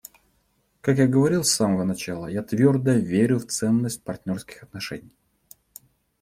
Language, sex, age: Russian, male, 30-39